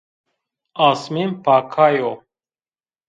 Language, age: Zaza, 30-39